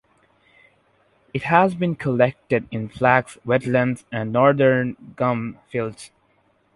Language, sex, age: English, male, under 19